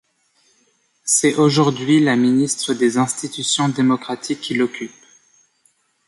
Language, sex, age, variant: French, male, under 19, Français de métropole